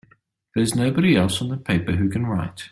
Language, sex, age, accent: English, male, 30-39, Australian English